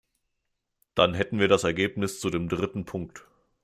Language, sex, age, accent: German, male, 19-29, Deutschland Deutsch